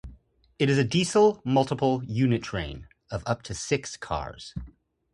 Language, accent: English, United States English